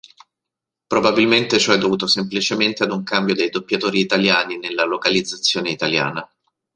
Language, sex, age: Italian, male, 30-39